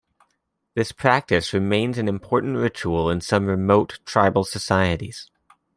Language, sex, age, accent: English, male, 30-39, United States English